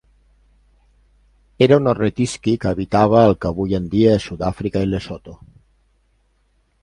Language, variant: Catalan, Central